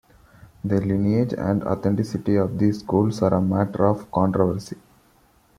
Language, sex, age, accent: English, male, 19-29, India and South Asia (India, Pakistan, Sri Lanka)